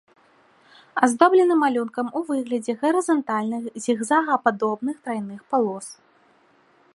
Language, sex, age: Belarusian, female, 19-29